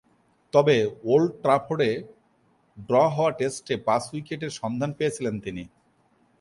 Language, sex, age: Bengali, male, 30-39